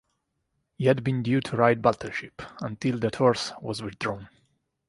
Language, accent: English, United States English